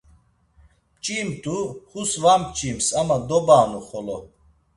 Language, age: Laz, 40-49